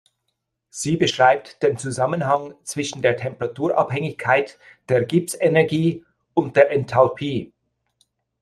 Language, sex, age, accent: German, male, 50-59, Schweizerdeutsch